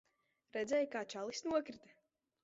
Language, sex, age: Latvian, female, under 19